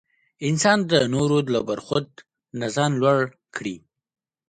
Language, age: Pashto, 19-29